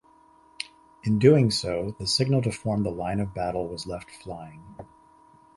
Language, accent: English, United States English